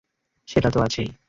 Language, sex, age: Bengali, male, 19-29